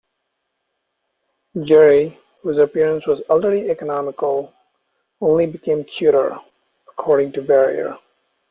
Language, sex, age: English, male, 40-49